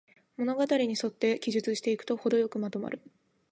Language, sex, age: Japanese, female, 19-29